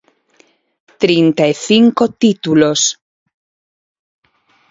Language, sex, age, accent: Galician, female, 50-59, Normativo (estándar)